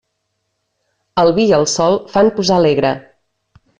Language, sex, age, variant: Catalan, female, 30-39, Central